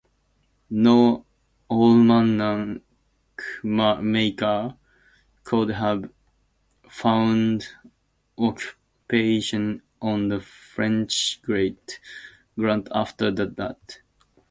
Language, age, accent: English, 19-29, United States English